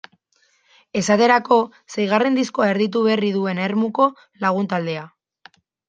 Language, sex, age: Basque, female, 19-29